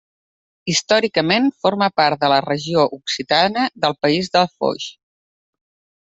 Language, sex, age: Catalan, female, 40-49